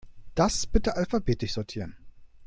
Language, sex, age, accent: German, male, 30-39, Deutschland Deutsch